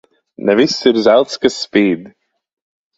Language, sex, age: Latvian, male, 30-39